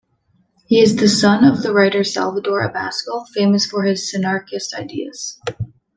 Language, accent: English, Canadian English